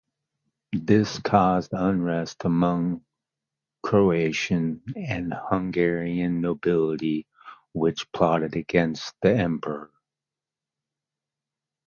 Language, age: English, 50-59